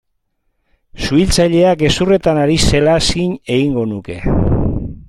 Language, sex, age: Basque, male, 60-69